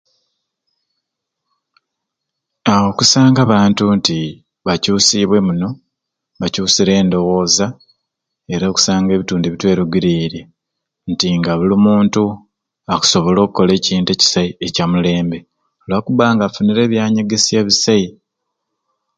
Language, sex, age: Ruuli, male, 40-49